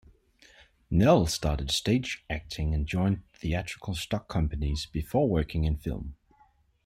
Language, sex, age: English, male, 30-39